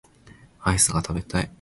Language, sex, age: Japanese, male, 19-29